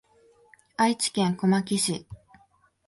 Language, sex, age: Japanese, female, 19-29